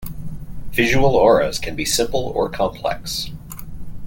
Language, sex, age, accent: English, male, 40-49, United States English